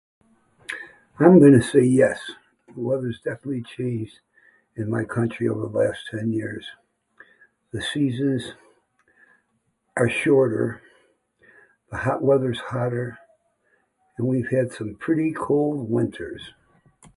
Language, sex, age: English, male, 70-79